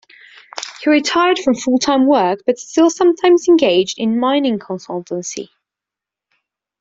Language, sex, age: English, female, under 19